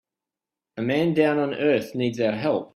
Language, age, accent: English, 40-49, Australian English